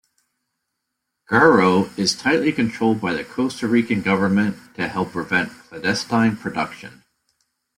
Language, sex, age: English, male, 50-59